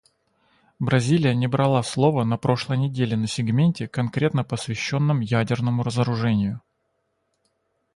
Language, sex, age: Russian, male, 30-39